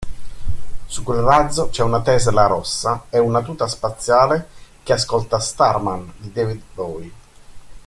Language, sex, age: Italian, male, 50-59